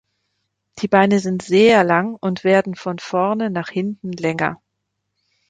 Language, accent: German, Deutschland Deutsch